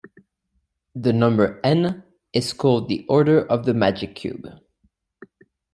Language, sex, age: English, male, 30-39